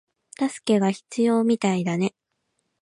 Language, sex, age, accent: Japanese, female, 19-29, 関西